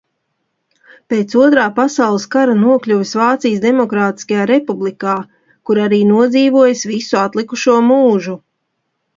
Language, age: Latvian, 40-49